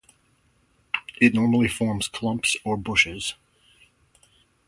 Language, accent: English, United States English